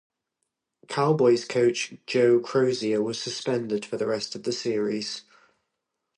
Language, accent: English, England English